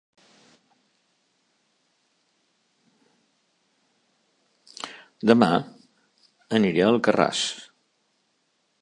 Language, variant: Catalan, Central